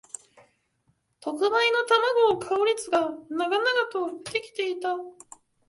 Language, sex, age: Japanese, male, 19-29